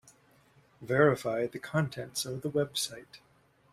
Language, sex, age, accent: English, male, 40-49, United States English